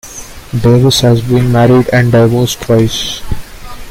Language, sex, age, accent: English, male, 19-29, India and South Asia (India, Pakistan, Sri Lanka)